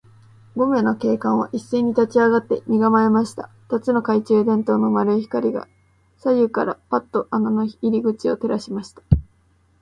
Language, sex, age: Japanese, female, 19-29